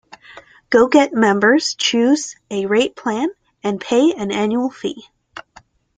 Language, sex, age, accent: English, female, 19-29, United States English